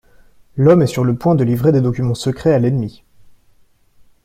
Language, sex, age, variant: French, male, 19-29, Français de métropole